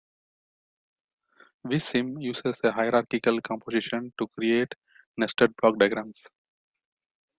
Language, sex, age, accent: English, male, 40-49, India and South Asia (India, Pakistan, Sri Lanka)